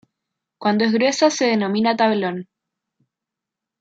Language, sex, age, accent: Spanish, female, 19-29, Chileno: Chile, Cuyo